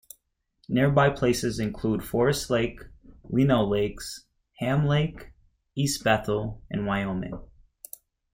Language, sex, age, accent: English, male, 19-29, United States English